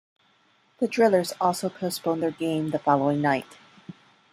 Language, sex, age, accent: English, female, 30-39, United States English